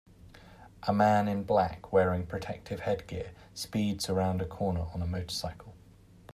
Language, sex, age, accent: English, male, 30-39, England English